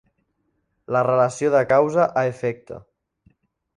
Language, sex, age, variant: Catalan, male, under 19, Central